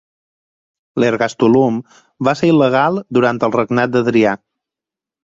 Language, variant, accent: Catalan, Balear, mallorquí